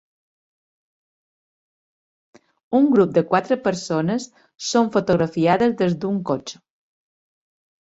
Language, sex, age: Catalan, female, 50-59